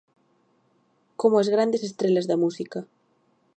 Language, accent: Galician, Oriental (común en zona oriental)